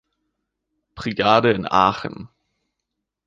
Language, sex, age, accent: German, male, 19-29, Deutschland Deutsch